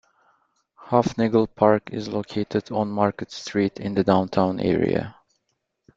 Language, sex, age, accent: English, male, 30-39, Singaporean English